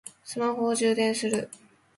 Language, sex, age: Japanese, female, 19-29